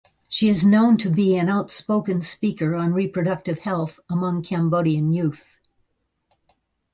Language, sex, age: English, female, 70-79